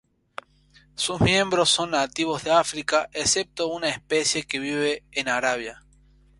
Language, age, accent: Spanish, 19-29, Rioplatense: Argentina, Uruguay, este de Bolivia, Paraguay